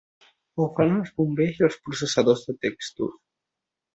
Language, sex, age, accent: Catalan, male, 19-29, central; nord-occidental